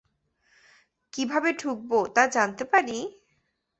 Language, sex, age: Bengali, female, 19-29